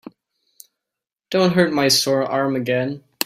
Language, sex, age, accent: English, male, 19-29, United States English